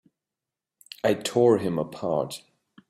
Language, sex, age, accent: English, male, 50-59, England English